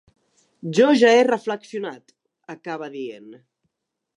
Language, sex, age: Catalan, male, 19-29